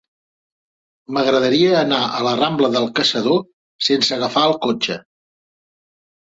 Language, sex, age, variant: Catalan, male, 50-59, Central